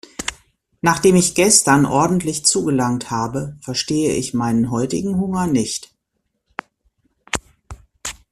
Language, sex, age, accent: German, female, 40-49, Deutschland Deutsch